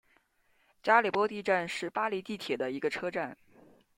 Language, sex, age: Chinese, female, 19-29